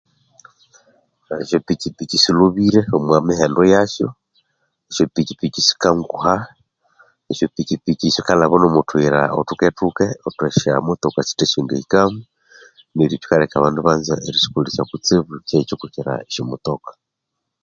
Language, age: Konzo, 50-59